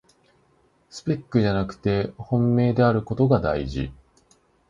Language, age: Japanese, 19-29